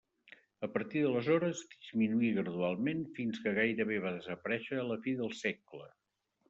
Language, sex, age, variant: Catalan, male, 60-69, Septentrional